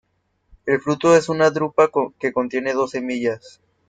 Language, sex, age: Spanish, male, under 19